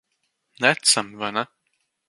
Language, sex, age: Latvian, male, under 19